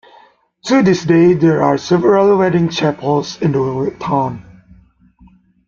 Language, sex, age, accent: English, male, 19-29, United States English